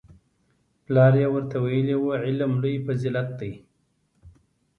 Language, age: Pashto, 40-49